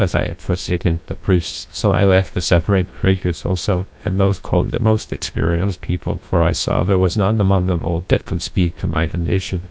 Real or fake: fake